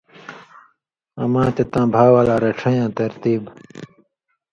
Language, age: Indus Kohistani, 30-39